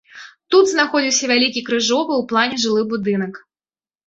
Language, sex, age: Belarusian, female, 30-39